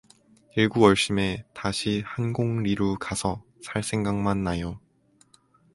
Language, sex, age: Korean, male, 19-29